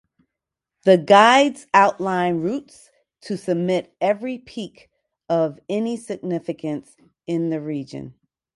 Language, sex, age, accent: English, female, 40-49, United States English